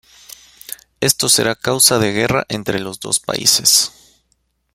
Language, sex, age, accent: Spanish, male, 19-29, Andino-Pacífico: Colombia, Perú, Ecuador, oeste de Bolivia y Venezuela andina